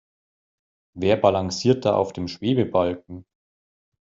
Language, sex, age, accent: German, male, 40-49, Deutschland Deutsch